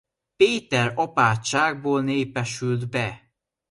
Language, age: Hungarian, 19-29